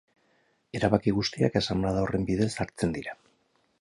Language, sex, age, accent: Basque, male, 50-59, Erdialdekoa edo Nafarra (Gipuzkoa, Nafarroa)